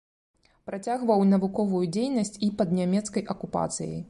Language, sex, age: Belarusian, female, 30-39